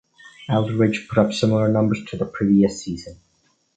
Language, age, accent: English, 90+, United States English